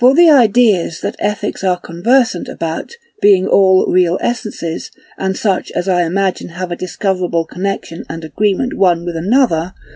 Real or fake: real